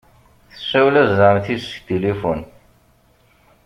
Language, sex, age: Kabyle, male, 40-49